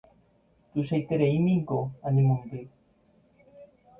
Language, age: Guarani, 19-29